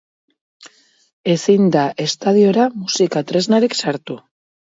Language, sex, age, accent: Basque, female, 40-49, Mendebalekoa (Araba, Bizkaia, Gipuzkoako mendebaleko herri batzuk)